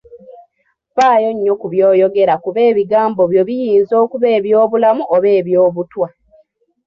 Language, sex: Ganda, female